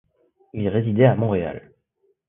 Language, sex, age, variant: French, male, 19-29, Français de métropole